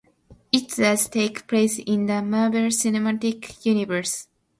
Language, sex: English, female